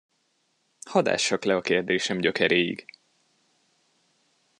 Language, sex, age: Hungarian, male, 19-29